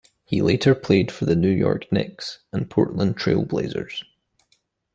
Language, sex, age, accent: English, male, 19-29, Scottish English